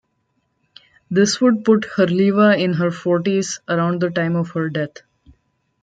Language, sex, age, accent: English, female, 19-29, India and South Asia (India, Pakistan, Sri Lanka)